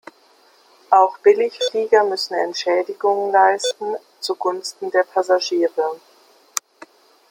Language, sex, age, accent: German, female, 50-59, Deutschland Deutsch